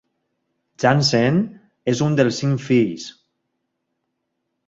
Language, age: Catalan, 40-49